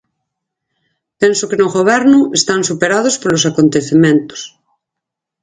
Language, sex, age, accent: Galician, female, 40-49, Central (gheada)